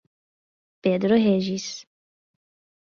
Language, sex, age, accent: Portuguese, female, 19-29, Gaucho